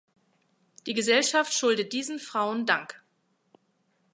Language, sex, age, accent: German, female, 40-49, Deutschland Deutsch